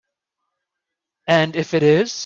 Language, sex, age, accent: English, male, 30-39, United States English